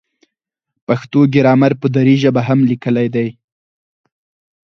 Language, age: Pashto, 19-29